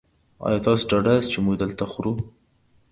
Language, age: Pashto, 19-29